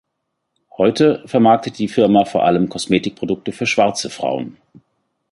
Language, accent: German, Deutschland Deutsch